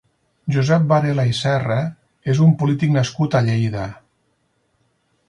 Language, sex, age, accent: Catalan, male, 50-59, Lleidatà